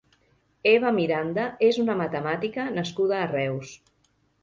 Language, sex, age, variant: Catalan, female, 50-59, Central